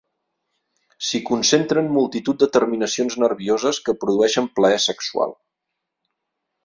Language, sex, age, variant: Catalan, male, 40-49, Central